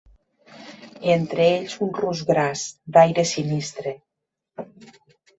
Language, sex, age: Catalan, female, 50-59